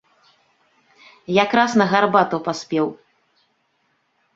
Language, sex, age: Belarusian, female, 30-39